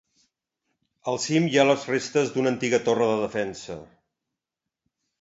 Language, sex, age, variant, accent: Catalan, male, 50-59, Central, central